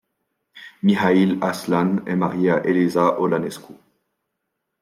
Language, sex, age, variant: French, male, 19-29, Français de métropole